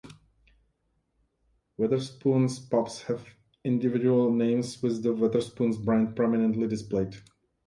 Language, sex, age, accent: English, male, 40-49, England English